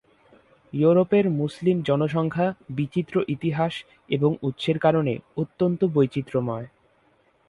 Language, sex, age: Bengali, male, under 19